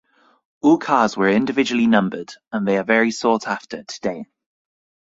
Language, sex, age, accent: English, male, 19-29, England English